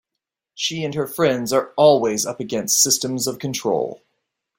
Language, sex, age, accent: English, male, 40-49, United States English